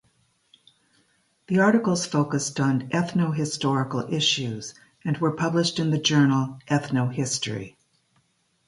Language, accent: English, United States English